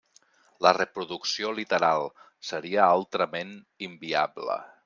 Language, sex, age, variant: Catalan, male, 40-49, Central